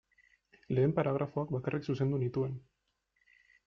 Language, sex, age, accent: Basque, male, 19-29, Erdialdekoa edo Nafarra (Gipuzkoa, Nafarroa)